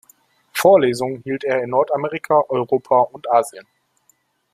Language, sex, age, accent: German, male, 30-39, Deutschland Deutsch